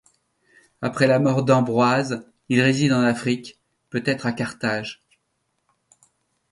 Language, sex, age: French, male, 60-69